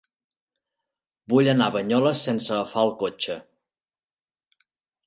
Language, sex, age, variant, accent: Catalan, male, 40-49, Central, Garrotxi